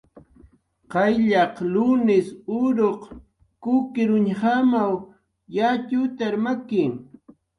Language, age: Jaqaru, 40-49